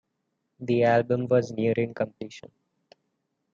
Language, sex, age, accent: English, male, 19-29, India and South Asia (India, Pakistan, Sri Lanka)